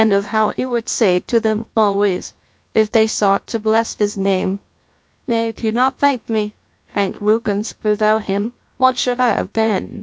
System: TTS, GlowTTS